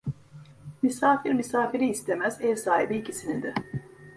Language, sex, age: Turkish, female, 50-59